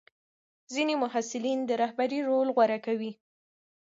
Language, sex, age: Pashto, female, 30-39